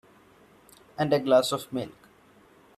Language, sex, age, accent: English, male, 19-29, India and South Asia (India, Pakistan, Sri Lanka)